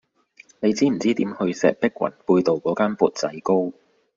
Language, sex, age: Cantonese, male, 19-29